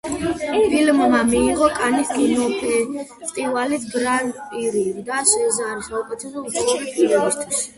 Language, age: Georgian, 19-29